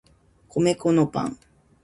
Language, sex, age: Japanese, female, 30-39